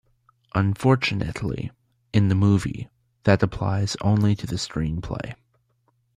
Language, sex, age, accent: English, male, under 19, United States English